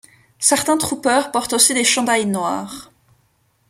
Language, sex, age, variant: French, female, 19-29, Français de métropole